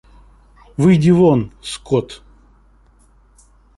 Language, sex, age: Russian, male, 19-29